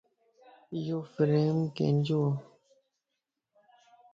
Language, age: Lasi, 19-29